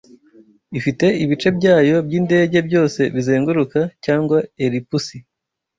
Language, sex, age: Kinyarwanda, male, 19-29